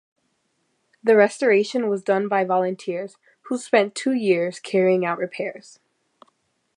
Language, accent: English, United States English